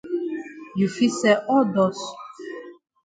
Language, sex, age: Cameroon Pidgin, female, 40-49